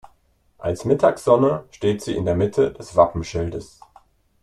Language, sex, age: German, male, 30-39